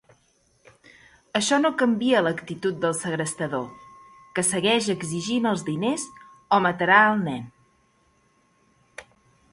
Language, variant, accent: Catalan, Central, central